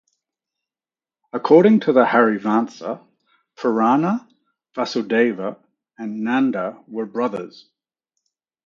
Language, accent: English, Australian English